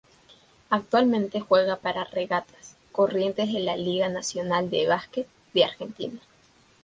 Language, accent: Spanish, Andino-Pacífico: Colombia, Perú, Ecuador, oeste de Bolivia y Venezuela andina